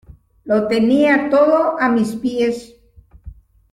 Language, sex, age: Spanish, female, 80-89